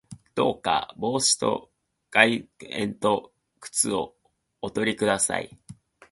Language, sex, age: Japanese, male, 19-29